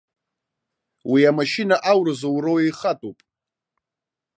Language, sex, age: Abkhazian, male, 19-29